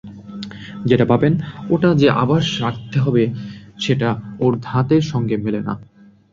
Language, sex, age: Bengali, male, 19-29